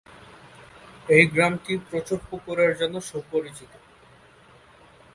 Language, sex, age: Bengali, male, 19-29